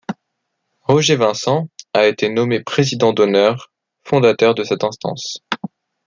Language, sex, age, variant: French, male, 19-29, Français de métropole